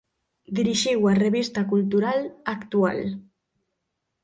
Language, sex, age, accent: Galician, female, 19-29, Normativo (estándar)